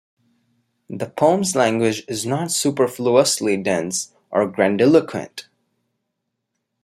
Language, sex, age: English, male, 50-59